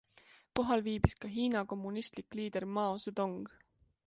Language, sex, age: Estonian, female, 19-29